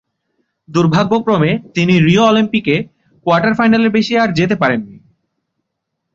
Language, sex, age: Bengali, male, 19-29